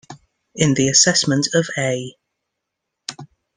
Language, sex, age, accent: English, female, 30-39, England English